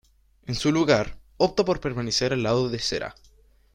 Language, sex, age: Spanish, male, 19-29